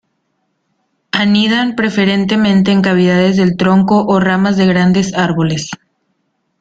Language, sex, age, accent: Spanish, female, 19-29, México